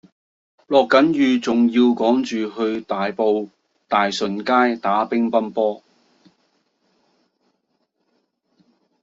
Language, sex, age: Cantonese, male, 40-49